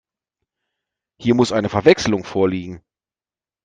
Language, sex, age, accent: German, male, 40-49, Deutschland Deutsch